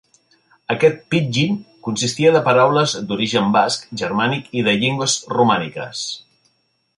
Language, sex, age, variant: Catalan, male, 40-49, Central